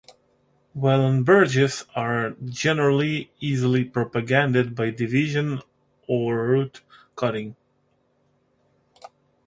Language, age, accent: English, 19-29, Ukrainian; Italian